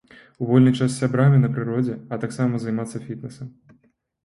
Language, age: Belarusian, 19-29